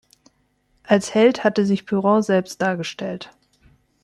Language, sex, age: German, female, 30-39